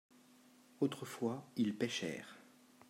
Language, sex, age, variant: French, male, 40-49, Français de métropole